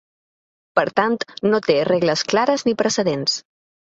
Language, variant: Catalan, Balear